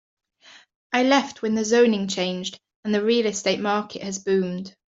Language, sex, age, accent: English, female, 30-39, England English